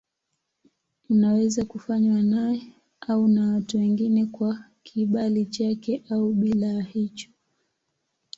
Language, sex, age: Swahili, female, 19-29